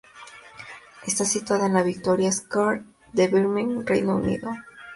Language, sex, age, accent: Spanish, female, under 19, México